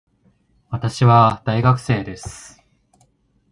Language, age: Japanese, 19-29